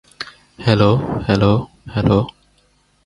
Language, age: Bengali, 19-29